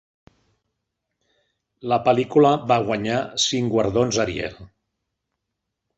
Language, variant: Catalan, Nord-Occidental